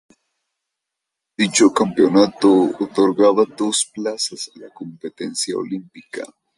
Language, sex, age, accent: Spanish, male, 19-29, Andino-Pacífico: Colombia, Perú, Ecuador, oeste de Bolivia y Venezuela andina